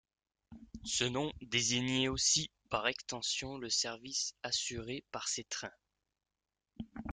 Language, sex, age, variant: French, male, 19-29, Français de métropole